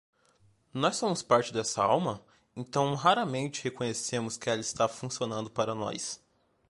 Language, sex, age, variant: Portuguese, male, 19-29, Portuguese (Brasil)